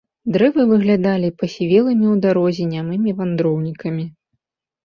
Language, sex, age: Belarusian, female, 30-39